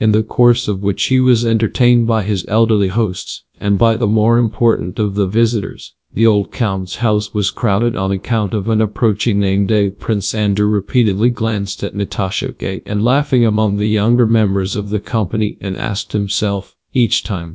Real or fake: fake